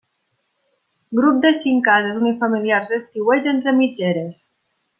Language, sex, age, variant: Catalan, female, 19-29, Nord-Occidental